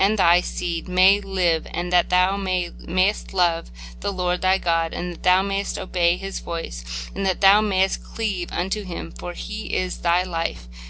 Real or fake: real